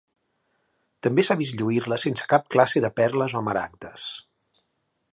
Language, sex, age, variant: Catalan, male, 40-49, Central